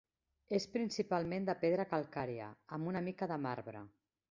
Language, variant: Catalan, Central